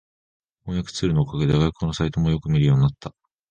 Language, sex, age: Japanese, male, under 19